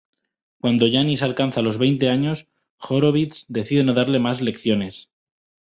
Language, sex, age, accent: Spanish, male, 19-29, España: Centro-Sur peninsular (Madrid, Toledo, Castilla-La Mancha)